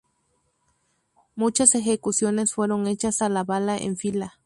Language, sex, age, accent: Spanish, female, 30-39, México